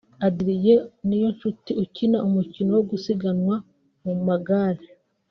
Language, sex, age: Kinyarwanda, female, 19-29